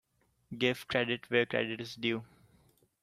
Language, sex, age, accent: English, male, 19-29, India and South Asia (India, Pakistan, Sri Lanka)